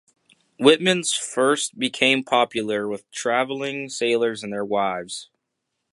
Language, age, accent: English, under 19, United States English